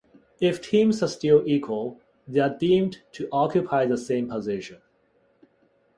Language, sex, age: English, male, 30-39